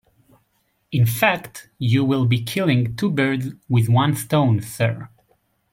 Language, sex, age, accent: English, male, 30-39, United States English